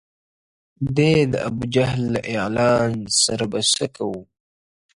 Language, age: Pashto, 19-29